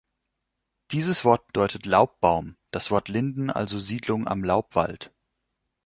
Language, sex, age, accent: German, male, 19-29, Deutschland Deutsch